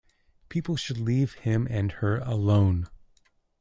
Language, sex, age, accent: English, male, 30-39, Canadian English